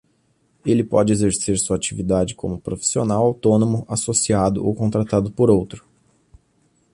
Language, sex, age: Portuguese, male, 19-29